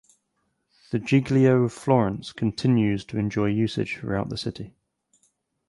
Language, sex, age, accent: English, male, 19-29, England English